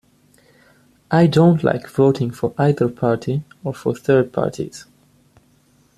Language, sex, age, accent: English, male, 19-29, United States English